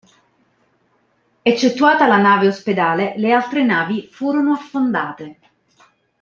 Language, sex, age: Italian, female, 30-39